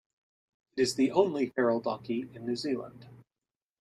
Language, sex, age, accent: English, male, 30-39, United States English